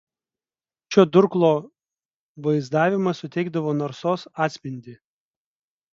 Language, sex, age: Lithuanian, male, 40-49